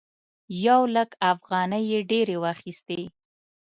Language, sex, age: Pashto, female, 30-39